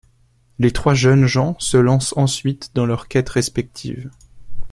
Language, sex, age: French, male, 19-29